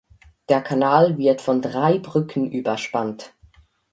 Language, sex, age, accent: German, male, under 19, Schweizerdeutsch